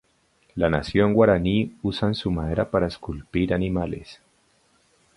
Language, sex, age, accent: Spanish, male, 30-39, Andino-Pacífico: Colombia, Perú, Ecuador, oeste de Bolivia y Venezuela andina